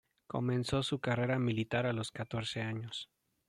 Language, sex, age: Spanish, male, 30-39